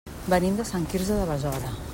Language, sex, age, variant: Catalan, female, 50-59, Central